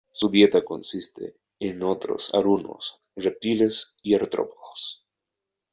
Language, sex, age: Spanish, male, 19-29